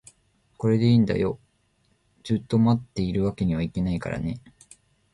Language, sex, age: Japanese, male, 19-29